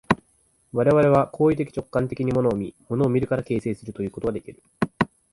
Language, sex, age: Japanese, male, 19-29